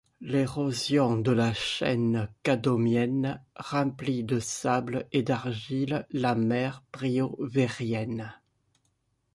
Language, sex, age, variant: French, male, 50-59, Français de métropole